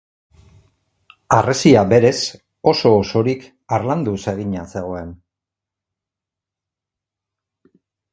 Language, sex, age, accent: Basque, male, 50-59, Mendebalekoa (Araba, Bizkaia, Gipuzkoako mendebaleko herri batzuk)